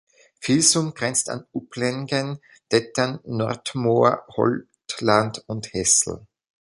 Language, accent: German, Österreichisches Deutsch